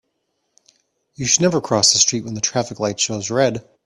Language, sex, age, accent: English, male, 40-49, United States English